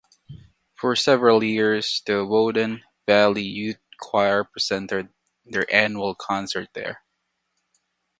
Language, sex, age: English, male, 19-29